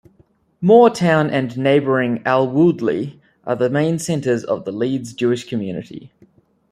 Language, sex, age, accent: English, male, 30-39, Australian English